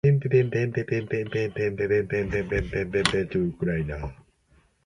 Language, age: English, 19-29